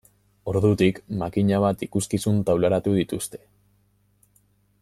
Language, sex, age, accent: Basque, male, 19-29, Mendebalekoa (Araba, Bizkaia, Gipuzkoako mendebaleko herri batzuk)